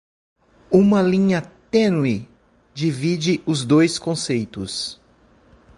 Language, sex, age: Portuguese, male, 40-49